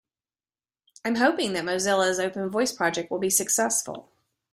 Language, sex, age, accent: English, female, 50-59, United States English